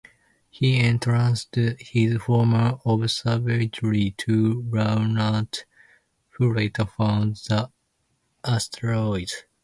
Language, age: English, 19-29